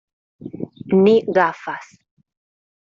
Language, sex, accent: Spanish, female, España: Islas Canarias